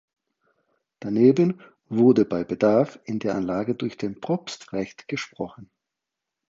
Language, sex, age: German, male, 50-59